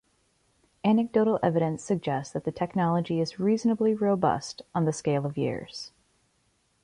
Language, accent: English, United States English